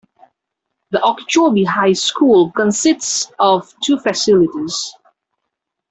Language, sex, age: English, male, 19-29